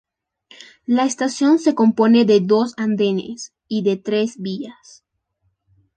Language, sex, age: Spanish, female, 19-29